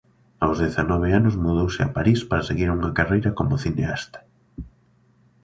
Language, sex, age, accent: Galician, male, 19-29, Normativo (estándar)